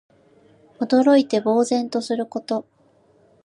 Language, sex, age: Japanese, female, 19-29